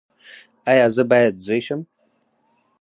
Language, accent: Pashto, معیاري پښتو